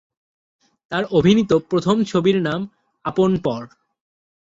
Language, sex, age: Bengali, male, under 19